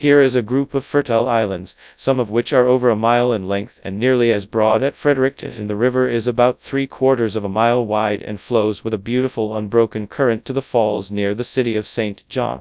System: TTS, FastPitch